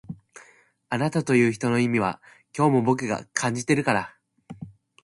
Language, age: Japanese, under 19